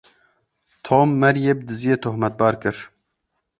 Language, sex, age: Kurdish, male, 19-29